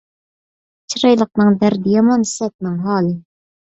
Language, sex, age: Uyghur, female, 30-39